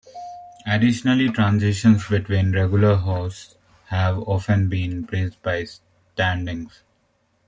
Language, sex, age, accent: English, male, 19-29, United States English